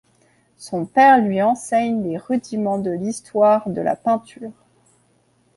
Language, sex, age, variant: French, female, 30-39, Français de métropole